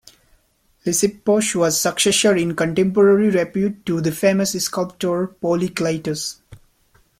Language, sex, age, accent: English, male, 19-29, India and South Asia (India, Pakistan, Sri Lanka)